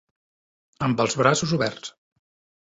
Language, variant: Catalan, Central